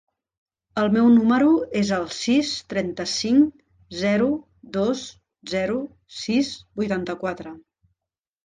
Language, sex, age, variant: Catalan, female, 40-49, Central